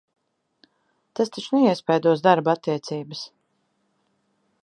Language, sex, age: Latvian, female, 40-49